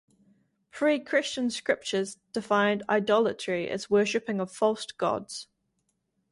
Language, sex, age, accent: English, female, 19-29, New Zealand English